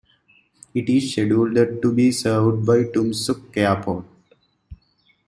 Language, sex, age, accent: English, male, 19-29, United States English